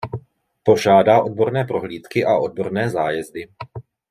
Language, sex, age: Czech, male, 30-39